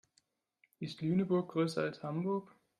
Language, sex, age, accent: German, male, 19-29, Deutschland Deutsch